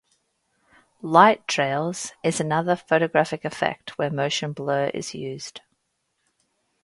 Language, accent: English, Australian English